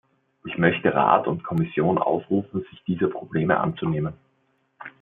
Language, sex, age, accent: German, male, 19-29, Österreichisches Deutsch